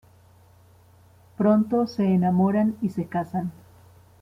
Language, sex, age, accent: Spanish, female, 40-49, Andino-Pacífico: Colombia, Perú, Ecuador, oeste de Bolivia y Venezuela andina